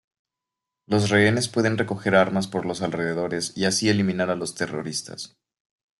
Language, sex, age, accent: Spanish, male, 19-29, México